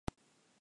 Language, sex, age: Japanese, female, 19-29